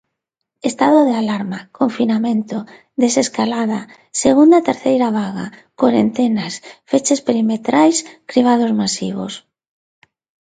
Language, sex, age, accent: Galician, female, 40-49, Neofalante